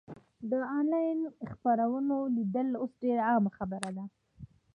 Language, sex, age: Pashto, female, under 19